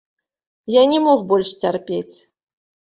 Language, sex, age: Belarusian, female, 30-39